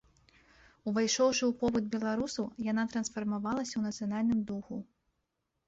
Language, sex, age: Belarusian, female, 19-29